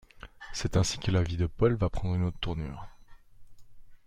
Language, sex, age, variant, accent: French, male, 30-39, Français d'Europe, Français de Suisse